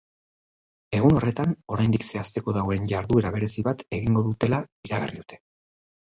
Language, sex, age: Basque, male, 40-49